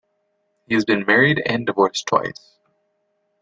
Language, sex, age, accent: English, male, under 19, United States English